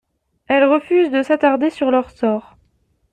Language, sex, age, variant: French, female, 19-29, Français de métropole